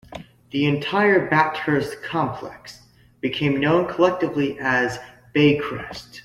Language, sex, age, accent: English, male, under 19, United States English